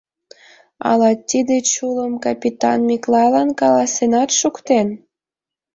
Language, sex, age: Mari, female, 19-29